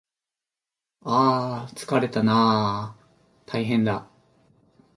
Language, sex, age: Japanese, male, 50-59